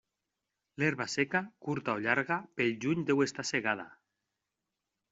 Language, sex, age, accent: Catalan, male, 40-49, valencià